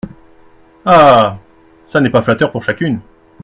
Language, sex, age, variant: French, male, 30-39, Français de métropole